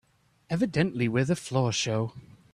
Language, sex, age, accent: English, male, 30-39, United States English